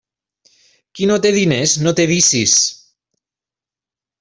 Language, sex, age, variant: Catalan, male, 30-39, Balear